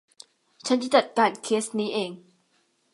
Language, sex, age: Thai, female, 19-29